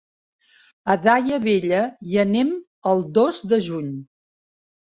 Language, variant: Catalan, Central